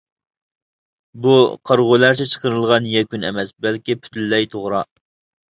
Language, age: Uyghur, 19-29